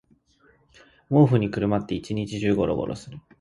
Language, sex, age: Japanese, male, 19-29